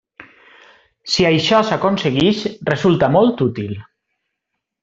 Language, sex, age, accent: Catalan, male, 19-29, valencià